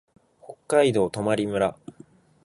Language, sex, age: Japanese, male, 19-29